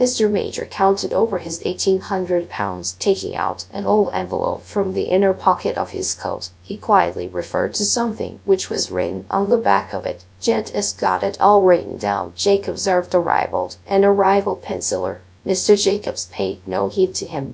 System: TTS, GradTTS